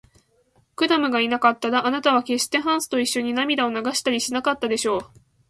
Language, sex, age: Japanese, female, 19-29